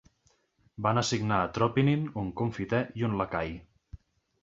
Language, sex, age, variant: Catalan, male, 19-29, Nord-Occidental